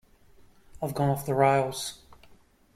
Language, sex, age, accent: English, male, 50-59, Australian English